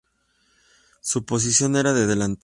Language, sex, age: Spanish, male, 30-39